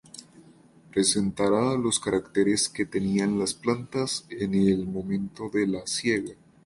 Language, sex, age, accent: Spanish, male, 19-29, Andino-Pacífico: Colombia, Perú, Ecuador, oeste de Bolivia y Venezuela andina